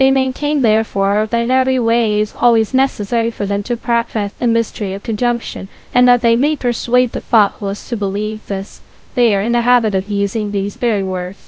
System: TTS, VITS